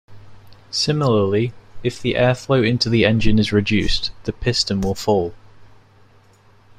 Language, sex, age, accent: English, male, under 19, England English